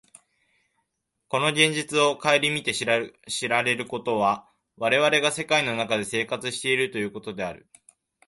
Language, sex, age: Japanese, male, under 19